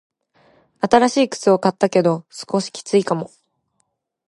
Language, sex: Japanese, female